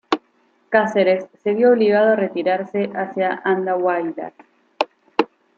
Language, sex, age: Spanish, female, 19-29